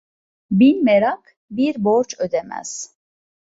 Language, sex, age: Turkish, female, 50-59